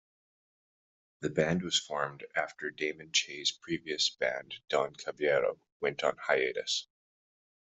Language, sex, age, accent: English, male, 19-29, Canadian English